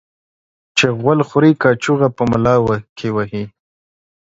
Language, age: Pashto, 30-39